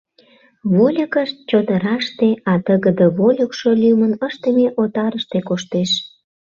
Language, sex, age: Mari, female, 19-29